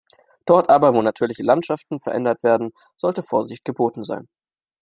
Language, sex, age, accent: German, male, 19-29, Deutschland Deutsch